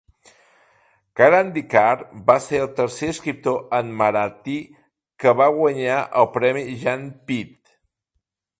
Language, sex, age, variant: Catalan, male, 50-59, Central